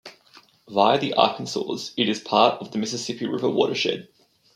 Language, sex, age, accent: English, male, 19-29, Australian English